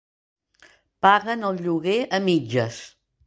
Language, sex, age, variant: Catalan, female, 60-69, Central